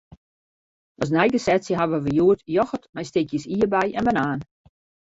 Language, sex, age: Western Frisian, female, 50-59